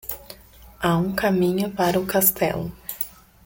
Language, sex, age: Portuguese, female, 19-29